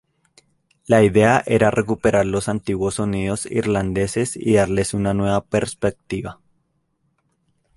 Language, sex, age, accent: Spanish, male, 19-29, Andino-Pacífico: Colombia, Perú, Ecuador, oeste de Bolivia y Venezuela andina